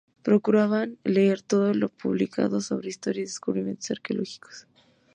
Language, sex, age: Spanish, female, 19-29